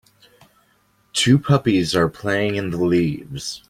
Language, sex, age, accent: English, male, 30-39, United States English